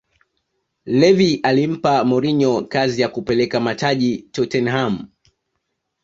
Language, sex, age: Swahili, male, 19-29